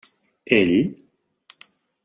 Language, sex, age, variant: Catalan, male, 40-49, Central